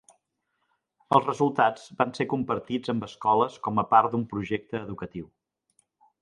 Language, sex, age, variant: Catalan, male, 40-49, Central